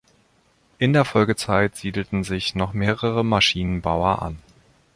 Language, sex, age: German, male, 30-39